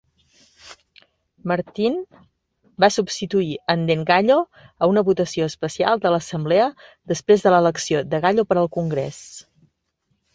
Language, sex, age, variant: Catalan, female, 40-49, Central